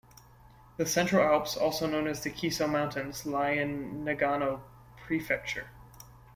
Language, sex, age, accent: English, male, 19-29, United States English